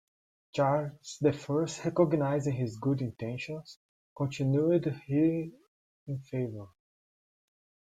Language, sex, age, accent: English, male, 30-39, United States English